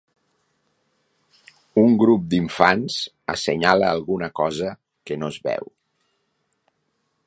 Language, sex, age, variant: Catalan, male, 40-49, Nord-Occidental